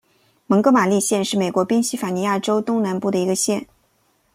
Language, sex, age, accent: Chinese, female, 30-39, 出生地：吉林省